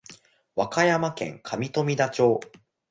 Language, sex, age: Japanese, male, under 19